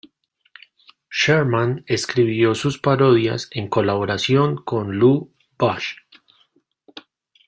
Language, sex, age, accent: Spanish, male, 30-39, Andino-Pacífico: Colombia, Perú, Ecuador, oeste de Bolivia y Venezuela andina